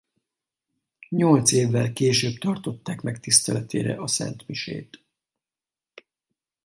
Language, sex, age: Hungarian, male, 50-59